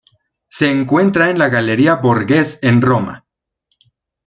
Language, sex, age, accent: Spanish, male, 30-39, México